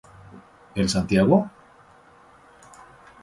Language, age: Spanish, 50-59